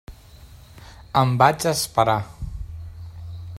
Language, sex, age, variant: Catalan, male, 19-29, Central